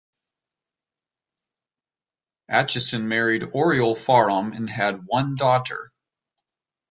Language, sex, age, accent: English, male, 19-29, United States English